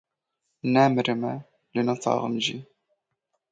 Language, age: Kurdish, 19-29